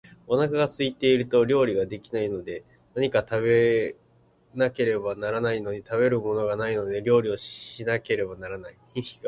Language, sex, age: Japanese, male, 19-29